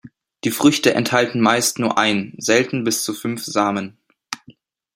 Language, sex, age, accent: German, male, under 19, Deutschland Deutsch